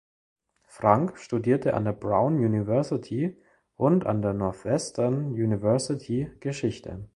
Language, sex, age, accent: German, male, under 19, Deutschland Deutsch